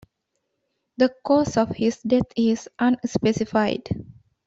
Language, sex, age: English, female, 19-29